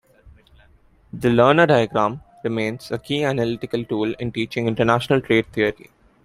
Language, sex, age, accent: English, male, 19-29, India and South Asia (India, Pakistan, Sri Lanka)